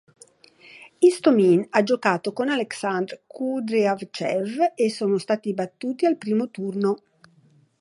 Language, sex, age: Italian, female, 60-69